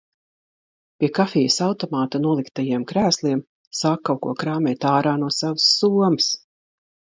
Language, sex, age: Latvian, female, 60-69